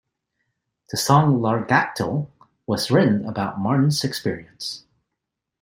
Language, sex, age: English, male, 40-49